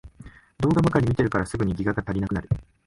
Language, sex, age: Japanese, male, 19-29